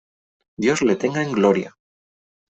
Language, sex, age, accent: Spanish, male, 19-29, España: Centro-Sur peninsular (Madrid, Toledo, Castilla-La Mancha)